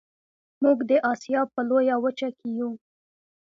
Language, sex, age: Pashto, female, 19-29